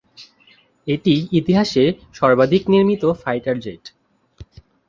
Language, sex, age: Bengali, male, under 19